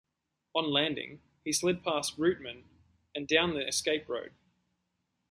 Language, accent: English, Australian English